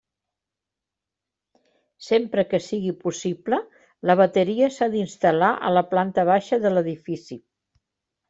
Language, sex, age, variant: Catalan, female, 60-69, Central